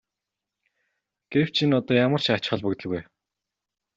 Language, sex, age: Mongolian, male, 30-39